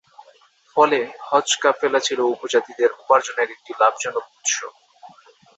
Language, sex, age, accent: Bengali, male, 19-29, Bangla